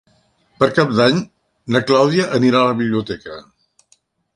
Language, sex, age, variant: Catalan, male, 70-79, Central